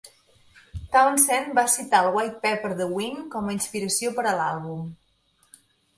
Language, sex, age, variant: Catalan, female, 30-39, Central